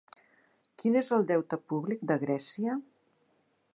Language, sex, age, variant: Catalan, female, 60-69, Central